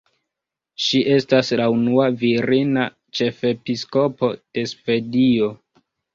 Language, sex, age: Esperanto, male, 19-29